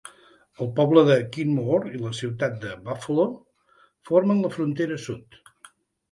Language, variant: Catalan, Central